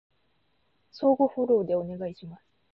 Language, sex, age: Japanese, female, 19-29